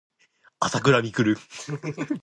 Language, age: Japanese, under 19